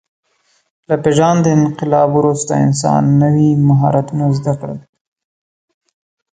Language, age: Pashto, 19-29